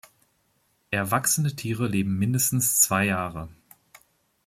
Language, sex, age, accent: German, male, 30-39, Deutschland Deutsch